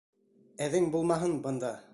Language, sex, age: Bashkir, male, 40-49